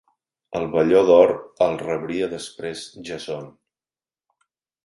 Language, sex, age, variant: Catalan, male, 50-59, Central